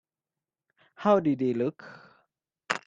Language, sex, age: English, male, 19-29